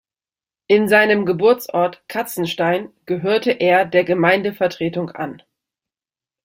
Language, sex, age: German, female, 30-39